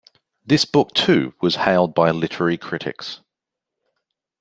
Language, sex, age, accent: English, male, 40-49, Australian English